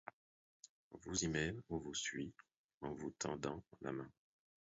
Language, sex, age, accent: French, male, 30-39, Français d’Haïti